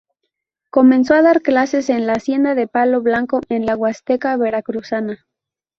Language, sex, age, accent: Spanish, female, 19-29, México